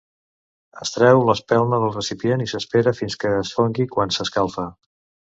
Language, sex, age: Catalan, male, 60-69